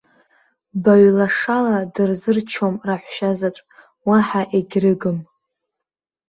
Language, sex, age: Abkhazian, female, under 19